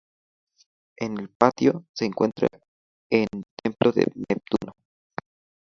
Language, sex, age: Spanish, male, 19-29